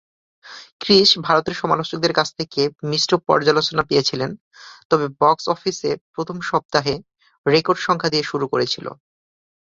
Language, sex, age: Bengali, male, 19-29